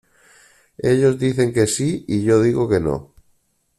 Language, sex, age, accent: Spanish, male, 40-49, España: Norte peninsular (Asturias, Castilla y León, Cantabria, País Vasco, Navarra, Aragón, La Rioja, Guadalajara, Cuenca)